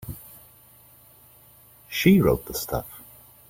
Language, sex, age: English, male, 40-49